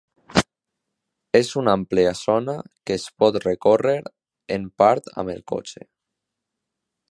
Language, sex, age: Catalan, male, under 19